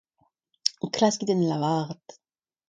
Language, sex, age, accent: Breton, female, 40-49, Kerneveg